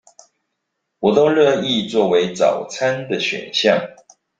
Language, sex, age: Chinese, male, 40-49